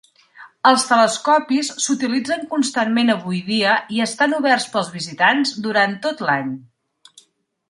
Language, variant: Catalan, Central